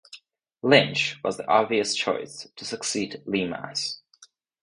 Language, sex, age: English, male, under 19